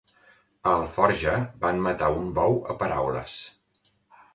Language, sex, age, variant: Catalan, male, 40-49, Central